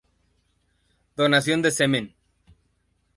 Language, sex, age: Spanish, male, 30-39